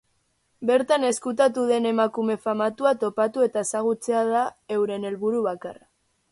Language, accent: Basque, Erdialdekoa edo Nafarra (Gipuzkoa, Nafarroa)